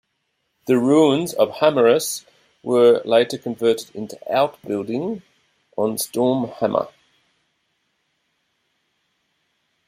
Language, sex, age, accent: English, male, 40-49, Australian English